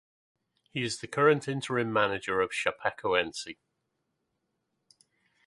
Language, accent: English, England English